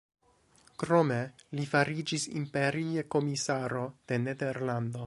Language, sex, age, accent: Esperanto, male, 19-29, Internacia